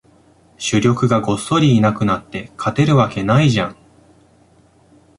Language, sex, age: Japanese, male, 19-29